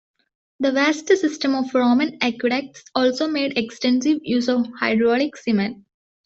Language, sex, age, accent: English, female, 19-29, India and South Asia (India, Pakistan, Sri Lanka)